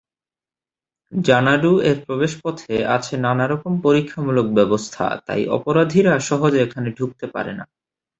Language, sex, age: Bengali, male, under 19